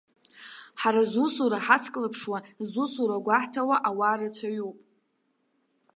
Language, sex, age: Abkhazian, female, 19-29